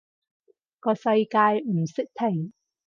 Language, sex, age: Cantonese, female, 30-39